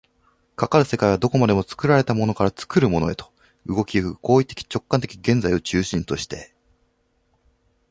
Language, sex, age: Japanese, male, 19-29